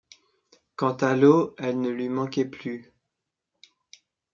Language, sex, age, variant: French, male, 30-39, Français de métropole